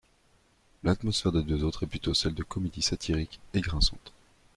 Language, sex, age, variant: French, male, 19-29, Français de métropole